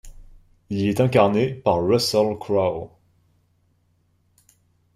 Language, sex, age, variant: French, male, 19-29, Français de métropole